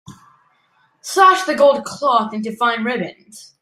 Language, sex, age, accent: English, male, under 19, United States English